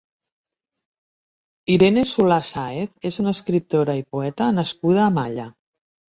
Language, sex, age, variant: Catalan, female, 50-59, Central